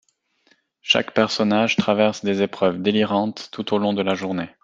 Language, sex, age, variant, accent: French, male, 30-39, Français d'Europe, Français de Suisse